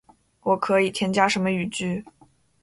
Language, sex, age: Chinese, female, 19-29